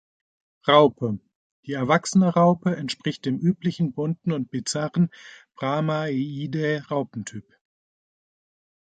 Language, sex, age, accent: German, male, 50-59, Deutschland Deutsch